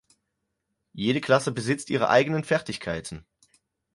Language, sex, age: German, male, 30-39